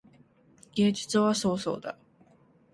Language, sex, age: Japanese, female, 19-29